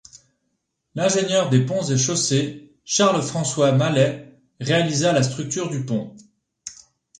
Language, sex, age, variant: French, male, 30-39, Français de métropole